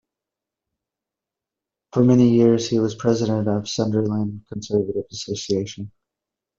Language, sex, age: English, male, 30-39